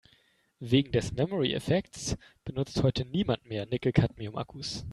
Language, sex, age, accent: German, male, 19-29, Deutschland Deutsch